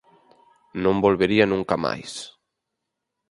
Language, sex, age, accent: Galician, male, 19-29, Normativo (estándar)